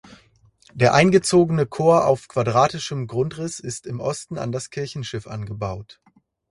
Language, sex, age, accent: German, male, 19-29, Deutschland Deutsch